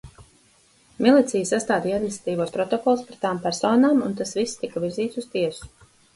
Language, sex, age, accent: Latvian, female, 40-49, Dzimtā valoda